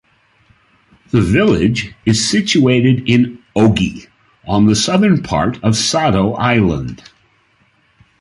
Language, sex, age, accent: English, male, 70-79, United States English